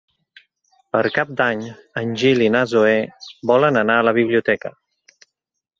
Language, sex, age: Catalan, male, 30-39